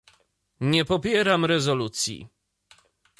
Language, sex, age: Polish, male, 30-39